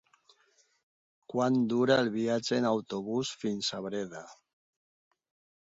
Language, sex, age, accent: Catalan, male, 50-59, valencià